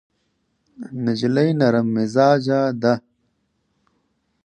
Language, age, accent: Pashto, 19-29, معیاري پښتو